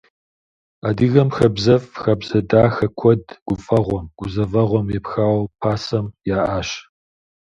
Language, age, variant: Kabardian, 50-59, Адыгэбзэ (Къэбэрдей, Кирил, псоми зэдай)